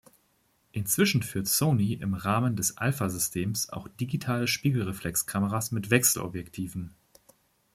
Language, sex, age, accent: German, male, 30-39, Deutschland Deutsch